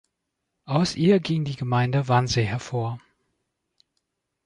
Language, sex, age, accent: German, male, 40-49, Deutschland Deutsch